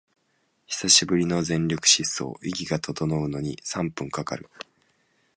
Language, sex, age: Japanese, male, 19-29